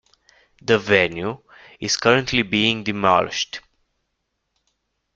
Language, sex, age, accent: English, male, 19-29, United States English